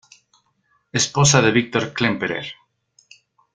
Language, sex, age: Spanish, male, 40-49